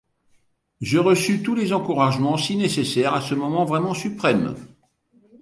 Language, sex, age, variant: French, male, 70-79, Français de métropole